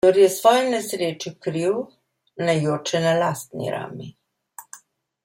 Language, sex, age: Slovenian, female, 60-69